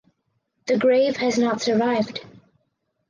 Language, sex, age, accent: English, female, under 19, United States English